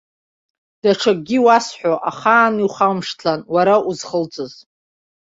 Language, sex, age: Abkhazian, female, 30-39